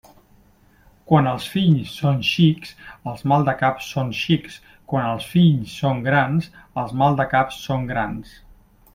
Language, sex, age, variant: Catalan, male, 40-49, Central